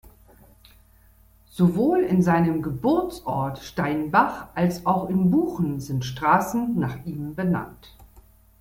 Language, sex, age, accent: German, female, 50-59, Deutschland Deutsch